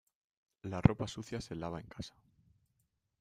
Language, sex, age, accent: Spanish, male, 19-29, España: Centro-Sur peninsular (Madrid, Toledo, Castilla-La Mancha)